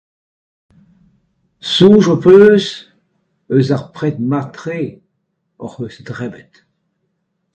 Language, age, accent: Breton, 70-79, Leoneg